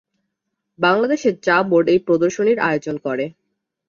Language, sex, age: Bengali, female, 19-29